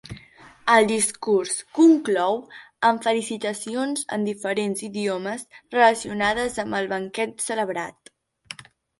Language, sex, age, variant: Catalan, female, under 19, Central